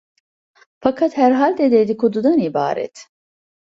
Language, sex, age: Turkish, female, 50-59